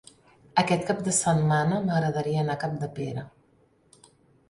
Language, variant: Catalan, Central